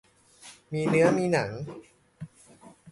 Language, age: Thai, 19-29